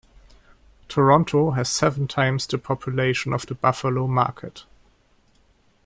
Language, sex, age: English, male, 19-29